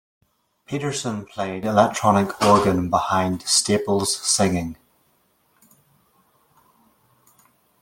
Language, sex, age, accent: English, male, 40-49, Irish English